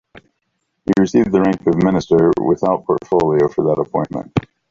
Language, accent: English, United States English